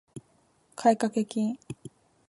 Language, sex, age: Japanese, female, 19-29